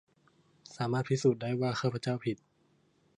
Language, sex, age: Thai, male, under 19